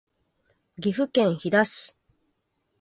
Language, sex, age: Japanese, female, 30-39